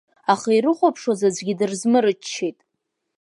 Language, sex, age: Abkhazian, female, under 19